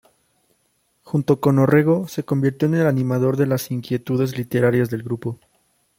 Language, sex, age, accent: Spanish, male, 19-29, México